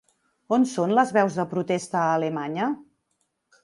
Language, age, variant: Catalan, 40-49, Central